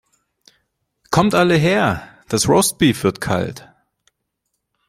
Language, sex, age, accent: German, male, 19-29, Deutschland Deutsch